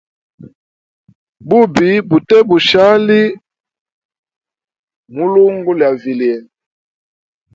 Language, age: Hemba, 40-49